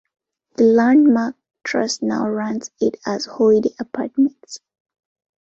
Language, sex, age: English, female, under 19